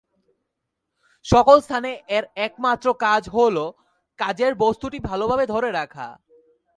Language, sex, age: Bengali, male, 19-29